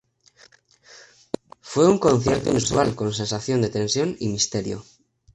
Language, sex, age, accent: Spanish, male, 19-29, España: Centro-Sur peninsular (Madrid, Toledo, Castilla-La Mancha)